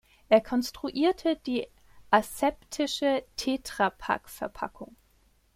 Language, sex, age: German, female, 30-39